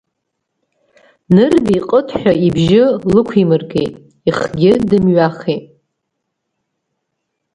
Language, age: Abkhazian, 30-39